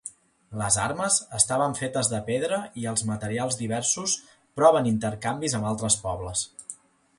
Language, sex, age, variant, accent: Catalan, male, 30-39, Central, central